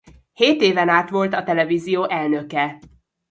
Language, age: Hungarian, 30-39